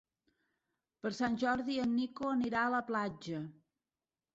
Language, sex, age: Catalan, female, 50-59